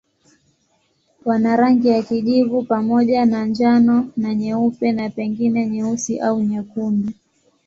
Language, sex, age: Swahili, female, 19-29